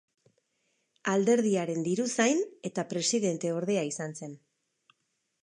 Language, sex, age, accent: Basque, female, 50-59, Erdialdekoa edo Nafarra (Gipuzkoa, Nafarroa)